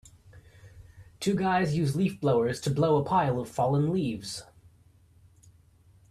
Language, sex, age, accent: English, male, 30-39, United States English